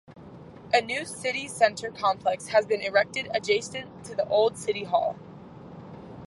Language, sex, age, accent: English, female, under 19, United States English